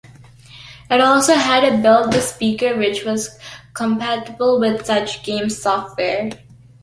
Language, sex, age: English, female, under 19